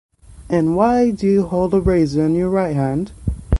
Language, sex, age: English, male, under 19